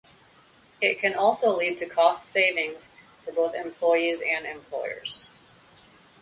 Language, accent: English, United States English